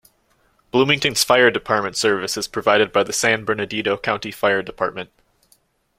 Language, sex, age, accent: English, male, 19-29, United States English